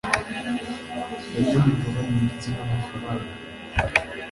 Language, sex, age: Kinyarwanda, male, under 19